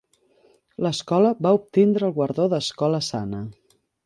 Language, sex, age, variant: Catalan, female, 30-39, Central